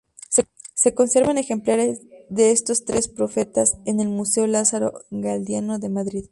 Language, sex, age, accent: Spanish, female, 19-29, México